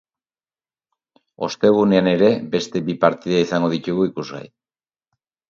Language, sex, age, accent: Basque, male, 40-49, Erdialdekoa edo Nafarra (Gipuzkoa, Nafarroa)